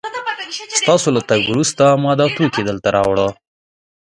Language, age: Pashto, 19-29